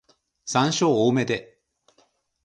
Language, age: Japanese, 50-59